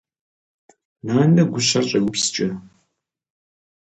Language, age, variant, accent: Kabardian, 40-49, Адыгэбзэ (Къэбэрдей, Кирил, псоми зэдай), Джылэхъстэней (Gilahsteney)